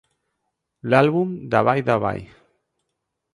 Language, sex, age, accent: Catalan, male, 30-39, valencià